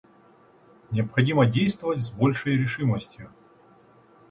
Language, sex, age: Russian, male, 40-49